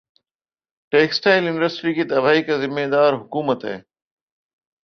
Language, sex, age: Urdu, female, 19-29